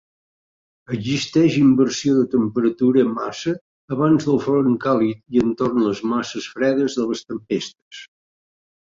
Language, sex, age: Catalan, male, 60-69